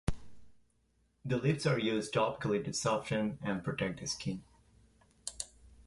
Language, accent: English, India and South Asia (India, Pakistan, Sri Lanka)